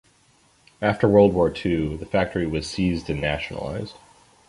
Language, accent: English, United States English